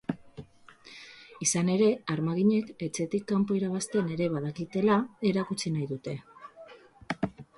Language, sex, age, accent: Basque, female, 40-49, Mendebalekoa (Araba, Bizkaia, Gipuzkoako mendebaleko herri batzuk); Batua